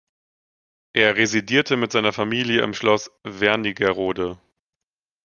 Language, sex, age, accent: German, male, 30-39, Deutschland Deutsch